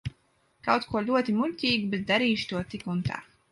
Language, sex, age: Latvian, female, 19-29